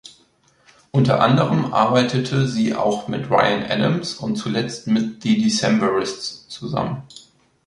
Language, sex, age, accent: German, male, 19-29, Deutschland Deutsch